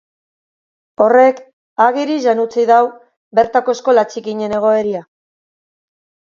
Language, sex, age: Basque, female, 50-59